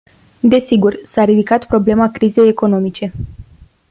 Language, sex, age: Romanian, female, 19-29